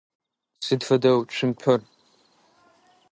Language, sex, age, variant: Adyghe, male, under 19, Адыгабзэ (Кирил, пстэумэ зэдыряе)